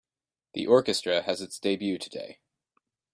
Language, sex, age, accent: English, male, 19-29, United States English